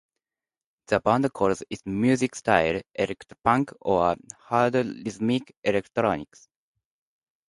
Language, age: English, 19-29